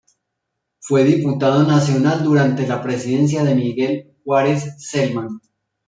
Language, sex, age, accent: Spanish, male, 30-39, Caribe: Cuba, Venezuela, Puerto Rico, República Dominicana, Panamá, Colombia caribeña, México caribeño, Costa del golfo de México